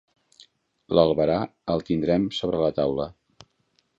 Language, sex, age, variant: Catalan, male, 40-49, Central